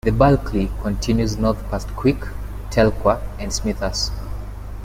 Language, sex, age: English, male, 19-29